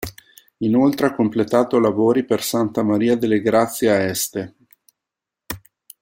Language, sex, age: Italian, male, 30-39